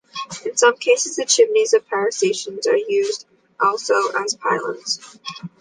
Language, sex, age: English, female, under 19